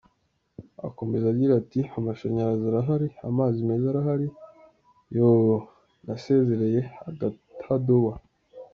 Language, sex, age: Kinyarwanda, male, under 19